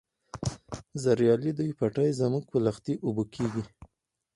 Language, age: Pashto, 19-29